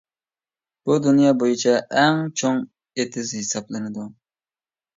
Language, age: Uyghur, 30-39